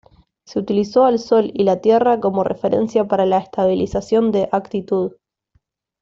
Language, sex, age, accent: Spanish, female, 19-29, Rioplatense: Argentina, Uruguay, este de Bolivia, Paraguay